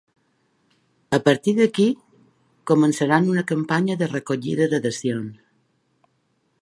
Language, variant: Catalan, Balear